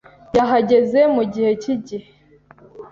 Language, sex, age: Kinyarwanda, female, 19-29